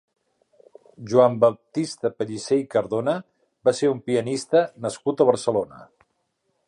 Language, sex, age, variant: Catalan, male, 50-59, Central